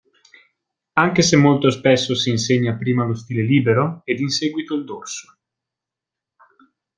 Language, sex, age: Italian, male, 19-29